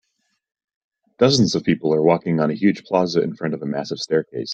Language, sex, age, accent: English, male, 30-39, United States English